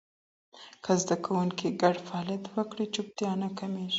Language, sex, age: Pashto, female, 19-29